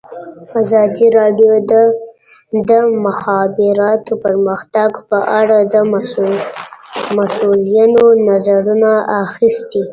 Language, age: Pashto, 40-49